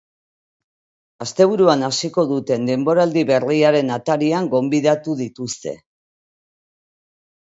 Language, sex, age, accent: Basque, female, 50-59, Mendebalekoa (Araba, Bizkaia, Gipuzkoako mendebaleko herri batzuk)